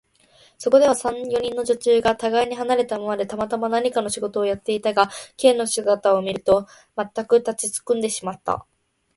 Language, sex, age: Japanese, female, 19-29